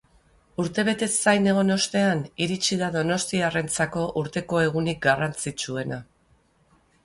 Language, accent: Basque, Mendebalekoa (Araba, Bizkaia, Gipuzkoako mendebaleko herri batzuk)